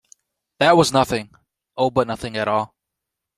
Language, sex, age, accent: English, male, 19-29, United States English